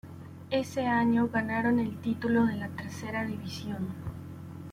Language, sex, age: Spanish, female, 19-29